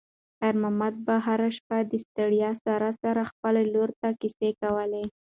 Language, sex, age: Pashto, female, 19-29